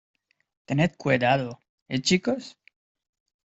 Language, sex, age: Spanish, male, 19-29